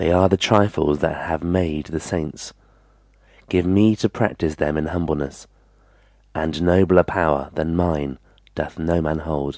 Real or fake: real